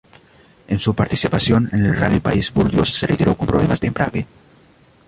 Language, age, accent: Spanish, 19-29, Andino-Pacífico: Colombia, Perú, Ecuador, oeste de Bolivia y Venezuela andina